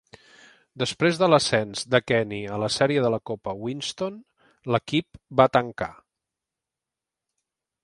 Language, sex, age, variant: Catalan, male, 50-59, Central